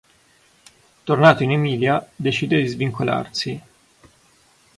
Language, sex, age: Italian, male, 30-39